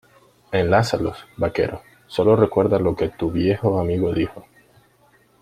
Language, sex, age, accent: Spanish, male, 19-29, América central